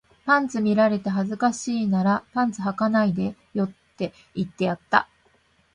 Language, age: Japanese, 50-59